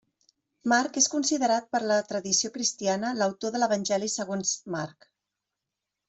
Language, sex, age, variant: Catalan, female, 40-49, Central